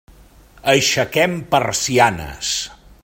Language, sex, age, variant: Catalan, male, 60-69, Central